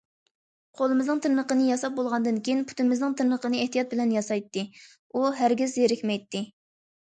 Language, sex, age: Uyghur, female, under 19